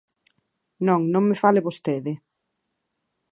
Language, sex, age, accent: Galician, female, 30-39, Oriental (común en zona oriental); Normativo (estándar)